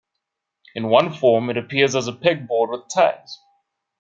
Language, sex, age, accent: English, male, 30-39, Southern African (South Africa, Zimbabwe, Namibia)